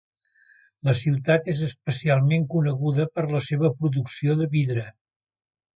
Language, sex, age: Catalan, male, 70-79